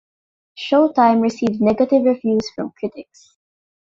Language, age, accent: English, under 19, Filipino